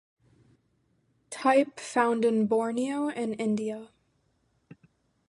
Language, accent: English, United States English